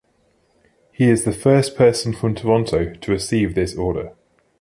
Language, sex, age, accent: English, male, 30-39, England English